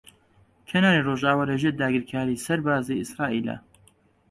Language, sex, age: Central Kurdish, male, 19-29